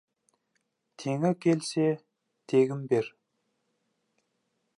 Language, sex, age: Kazakh, male, 19-29